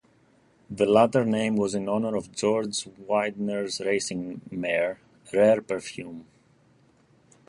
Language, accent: English, United States English